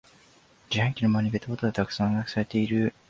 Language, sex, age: Japanese, male, 19-29